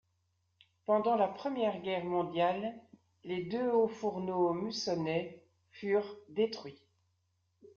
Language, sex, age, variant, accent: French, female, 60-69, Français d'Europe, Français de Belgique